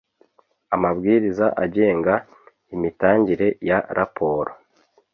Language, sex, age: Kinyarwanda, male, 30-39